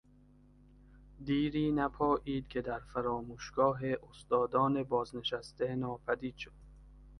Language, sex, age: Persian, male, 19-29